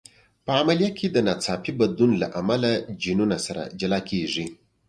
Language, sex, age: Pashto, male, 30-39